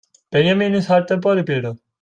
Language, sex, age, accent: German, male, 19-29, Österreichisches Deutsch